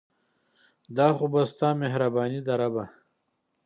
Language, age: Pashto, 40-49